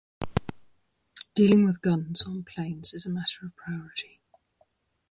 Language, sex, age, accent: English, female, 50-59, England English